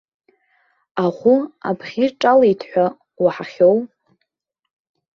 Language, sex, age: Abkhazian, female, 19-29